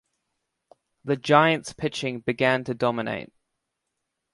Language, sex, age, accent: English, male, under 19, Australian English